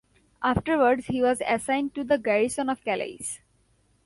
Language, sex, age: English, female, 19-29